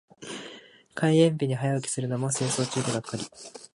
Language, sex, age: Japanese, male, 19-29